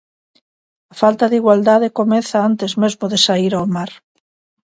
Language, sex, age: Galician, female, 50-59